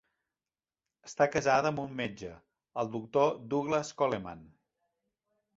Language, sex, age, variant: Catalan, male, 40-49, Central